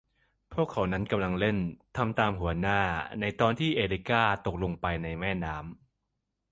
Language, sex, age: Thai, male, 19-29